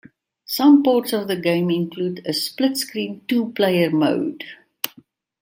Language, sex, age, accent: English, female, 60-69, Southern African (South Africa, Zimbabwe, Namibia)